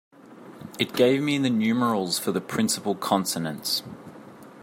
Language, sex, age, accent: English, male, 19-29, Australian English